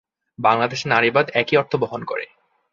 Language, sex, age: Bengali, male, 19-29